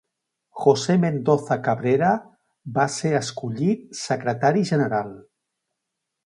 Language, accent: Catalan, Barceloní